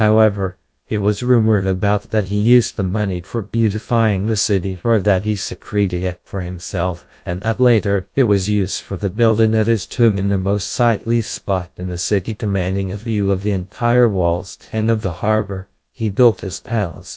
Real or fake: fake